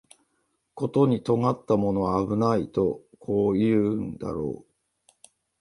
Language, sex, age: Japanese, male, 40-49